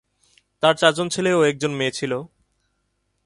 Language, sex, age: Bengali, male, 19-29